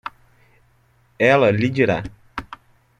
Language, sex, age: Portuguese, male, 30-39